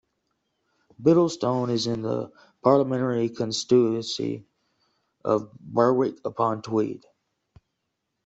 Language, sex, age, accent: English, male, 30-39, United States English